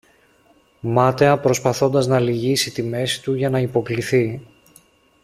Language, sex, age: Greek, male, 40-49